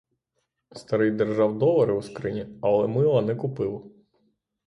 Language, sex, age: Ukrainian, male, 30-39